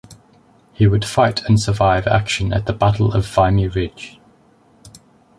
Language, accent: English, England English